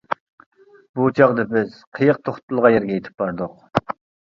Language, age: Uyghur, 30-39